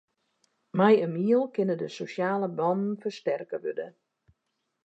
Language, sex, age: Western Frisian, female, 40-49